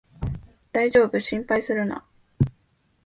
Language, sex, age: Japanese, female, 19-29